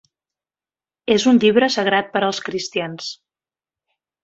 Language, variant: Catalan, Central